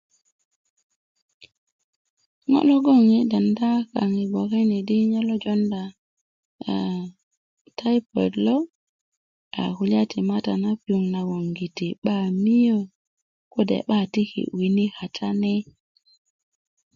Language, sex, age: Kuku, female, 40-49